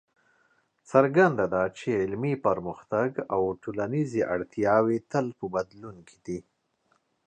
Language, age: Pashto, 30-39